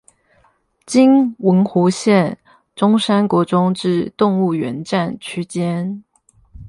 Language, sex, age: Chinese, female, 30-39